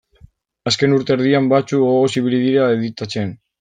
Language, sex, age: Basque, male, 19-29